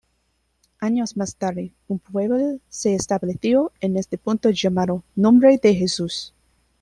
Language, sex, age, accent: Spanish, female, 19-29, España: Centro-Sur peninsular (Madrid, Toledo, Castilla-La Mancha)